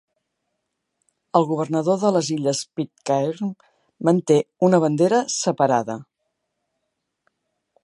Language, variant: Catalan, Central